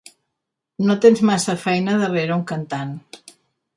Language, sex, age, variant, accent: Catalan, female, 60-69, Central, Català central